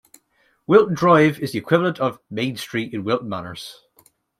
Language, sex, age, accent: English, male, 19-29, Irish English